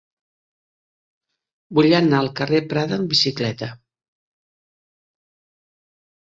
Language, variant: Catalan, Central